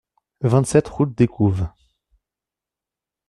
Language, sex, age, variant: French, male, 19-29, Français de métropole